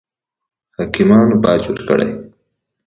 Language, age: Pashto, 19-29